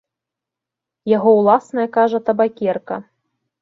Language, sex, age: Belarusian, female, 19-29